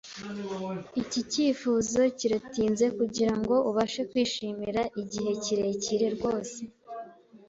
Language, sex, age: Kinyarwanda, female, 19-29